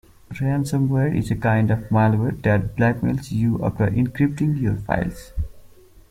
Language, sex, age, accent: English, male, 19-29, United States English